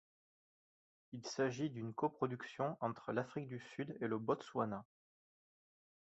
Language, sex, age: French, male, 30-39